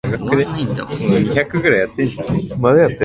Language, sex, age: Japanese, male, 19-29